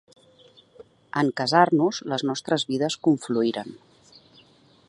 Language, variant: Catalan, Central